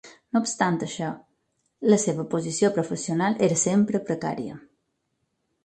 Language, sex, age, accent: Catalan, female, 40-49, mallorquí